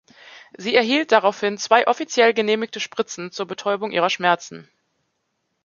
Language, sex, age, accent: German, female, 30-39, Deutschland Deutsch